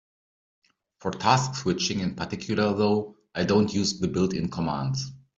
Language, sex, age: English, male, 50-59